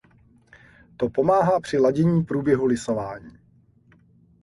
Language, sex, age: Czech, male, 30-39